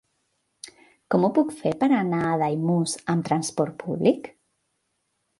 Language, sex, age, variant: Catalan, female, 40-49, Central